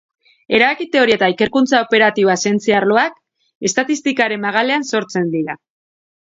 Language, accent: Basque, Mendebalekoa (Araba, Bizkaia, Gipuzkoako mendebaleko herri batzuk)